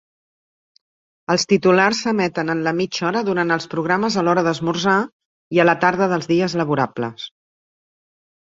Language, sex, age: Catalan, female, 50-59